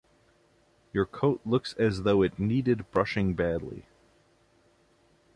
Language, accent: English, United States English